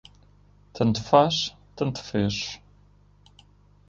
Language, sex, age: Portuguese, male, 19-29